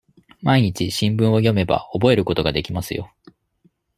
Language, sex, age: Japanese, male, 30-39